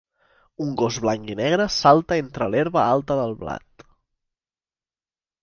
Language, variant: Catalan, Central